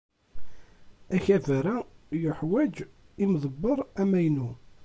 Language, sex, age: Kabyle, male, 30-39